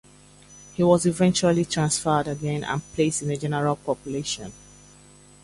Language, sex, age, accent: English, female, 30-39, England English